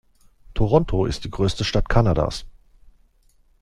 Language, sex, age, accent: German, male, 30-39, Deutschland Deutsch